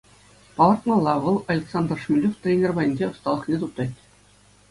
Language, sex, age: Chuvash, male, 40-49